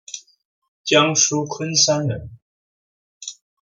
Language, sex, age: Chinese, male, 19-29